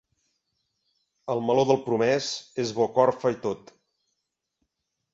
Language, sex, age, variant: Catalan, male, 50-59, Central